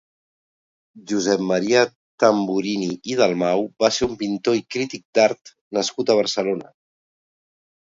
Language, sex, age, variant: Catalan, male, 50-59, Central